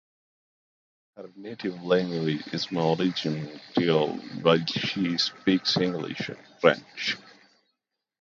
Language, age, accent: English, 19-29, United States English